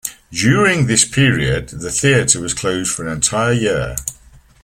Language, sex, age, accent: English, male, 50-59, England English